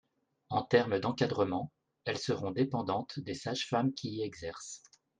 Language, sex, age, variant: French, male, 40-49, Français de métropole